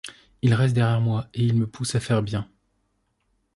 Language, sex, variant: French, male, Français de métropole